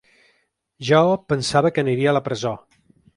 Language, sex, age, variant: Catalan, male, 30-39, Central